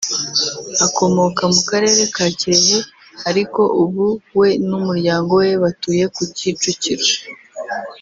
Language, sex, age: Kinyarwanda, female, under 19